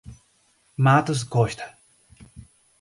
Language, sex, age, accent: Portuguese, male, 30-39, Nordestino